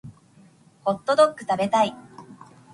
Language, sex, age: Japanese, female, 19-29